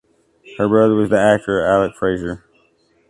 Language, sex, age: English, male, 30-39